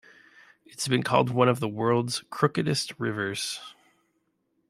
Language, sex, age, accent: English, male, 30-39, Canadian English